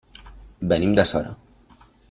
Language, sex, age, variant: Catalan, male, under 19, Central